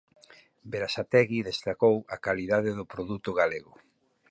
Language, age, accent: Galician, 50-59, Central (gheada)